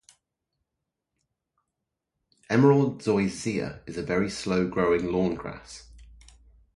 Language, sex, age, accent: English, male, 30-39, England English